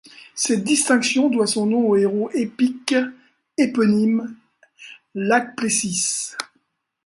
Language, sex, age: French, male, 60-69